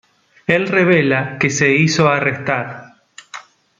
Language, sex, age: Spanish, male, 30-39